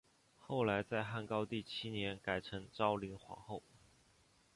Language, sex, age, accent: Chinese, male, 19-29, 出生地：江西省